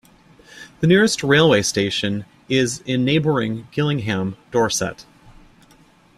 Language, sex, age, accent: English, male, 40-49, United States English